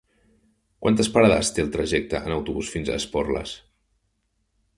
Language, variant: Catalan, Central